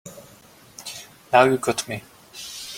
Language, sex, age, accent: English, male, 30-39, United States English